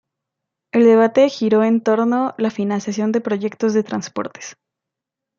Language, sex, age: Spanish, female, under 19